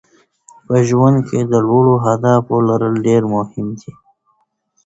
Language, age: Pashto, 19-29